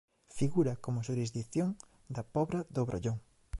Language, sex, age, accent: Galician, male, 19-29, Central (gheada)